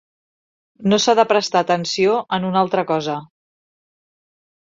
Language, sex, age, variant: Catalan, female, 40-49, Central